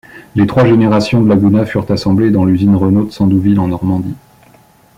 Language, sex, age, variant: French, male, 30-39, Français de métropole